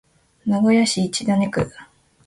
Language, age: Japanese, 19-29